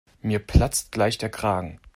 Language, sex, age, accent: German, male, 19-29, Deutschland Deutsch